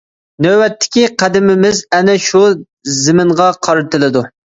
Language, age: Uyghur, 19-29